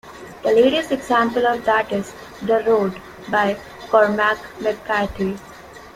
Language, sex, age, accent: English, female, 19-29, India and South Asia (India, Pakistan, Sri Lanka)